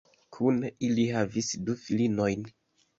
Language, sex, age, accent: Esperanto, male, 19-29, Internacia